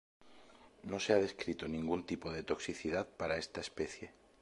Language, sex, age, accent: Spanish, male, 30-39, España: Sur peninsular (Andalucia, Extremadura, Murcia)